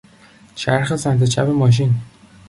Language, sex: Persian, male